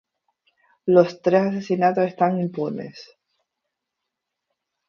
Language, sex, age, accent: Spanish, female, 19-29, España: Islas Canarias